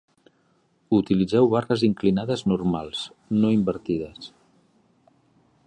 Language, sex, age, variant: Catalan, male, 50-59, Central